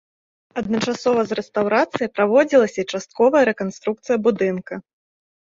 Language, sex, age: Belarusian, female, 30-39